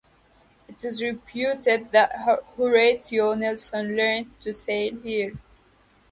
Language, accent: English, United States English